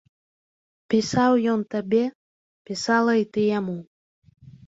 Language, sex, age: Belarusian, female, 19-29